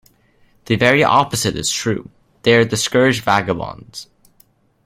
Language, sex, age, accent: English, male, under 19, United States English